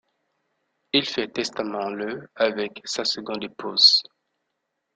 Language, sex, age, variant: French, male, 30-39, Français d'Afrique subsaharienne et des îles africaines